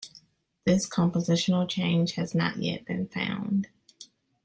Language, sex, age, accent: English, female, 19-29, United States English